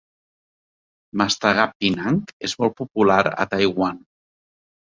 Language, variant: Catalan, Central